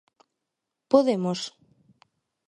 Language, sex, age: Galician, female, 19-29